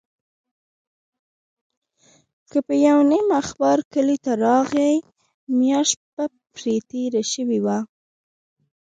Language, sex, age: Pashto, female, 19-29